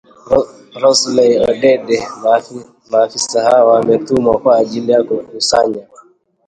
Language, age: Swahili, 30-39